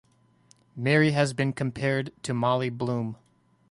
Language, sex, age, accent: English, male, 30-39, United States English